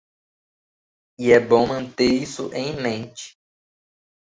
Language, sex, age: Portuguese, male, 19-29